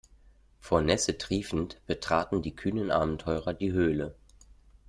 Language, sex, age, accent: German, male, 30-39, Deutschland Deutsch